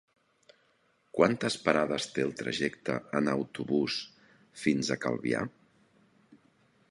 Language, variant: Catalan, Central